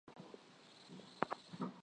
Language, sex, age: Swahili, female, 19-29